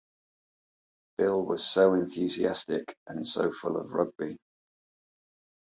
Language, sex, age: English, male, 40-49